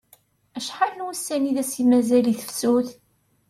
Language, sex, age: Kabyle, female, 40-49